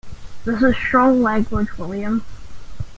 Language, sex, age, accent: English, male, under 19, New Zealand English